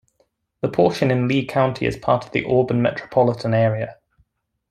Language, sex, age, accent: English, male, 19-29, England English